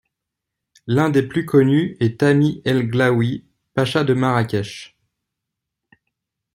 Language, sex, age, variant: French, male, 40-49, Français de métropole